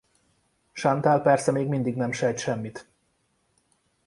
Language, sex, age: Hungarian, male, 30-39